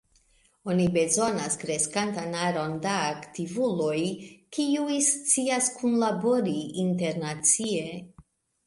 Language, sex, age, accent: Esperanto, female, 50-59, Internacia